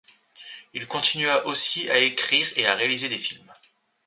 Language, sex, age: French, male, 30-39